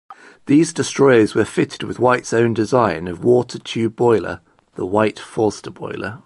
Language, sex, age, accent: English, male, 30-39, England English